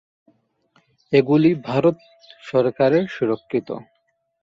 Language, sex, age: Bengali, male, 19-29